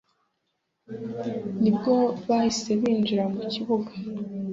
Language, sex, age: Kinyarwanda, female, 19-29